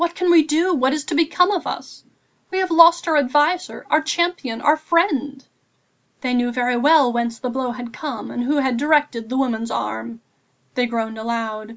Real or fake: real